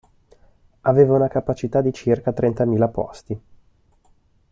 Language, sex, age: Italian, male, 19-29